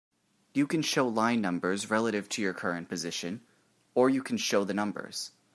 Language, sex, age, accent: English, male, 19-29, United States English